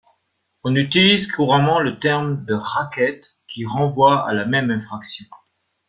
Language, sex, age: French, male, 50-59